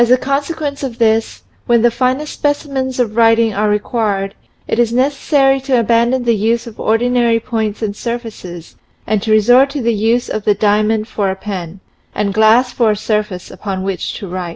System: none